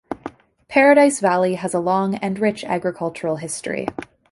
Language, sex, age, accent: English, female, 19-29, Canadian English